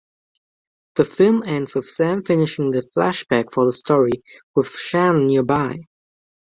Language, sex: English, male